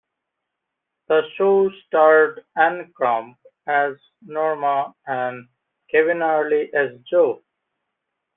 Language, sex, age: English, male, 19-29